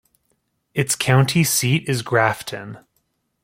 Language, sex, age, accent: English, male, 30-39, United States English